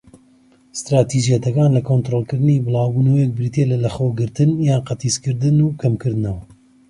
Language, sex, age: Central Kurdish, male, 30-39